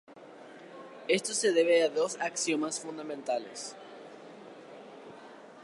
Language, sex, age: Spanish, male, under 19